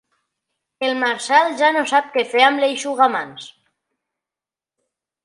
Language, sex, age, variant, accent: Catalan, male, under 19, Nord-Occidental, Tortosí